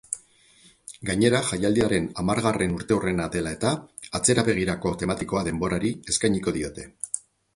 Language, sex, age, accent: Basque, male, 50-59, Mendebalekoa (Araba, Bizkaia, Gipuzkoako mendebaleko herri batzuk)